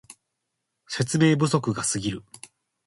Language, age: Japanese, 19-29